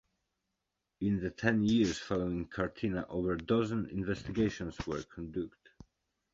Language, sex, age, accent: English, male, 30-39, England English